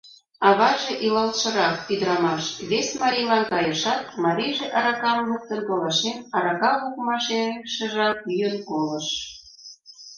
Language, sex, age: Mari, female, 40-49